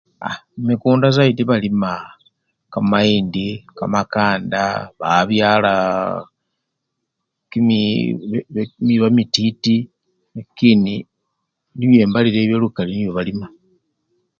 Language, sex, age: Luyia, male, 60-69